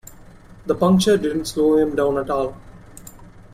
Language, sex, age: English, male, 19-29